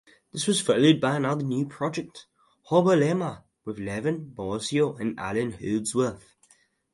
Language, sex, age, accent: English, male, under 19, United States English